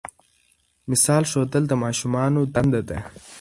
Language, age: Pashto, under 19